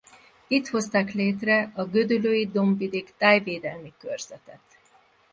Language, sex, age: Hungarian, female, 50-59